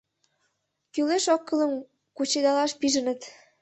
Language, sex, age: Mari, female, under 19